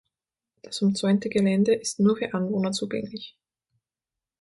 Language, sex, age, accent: German, female, 19-29, Österreichisches Deutsch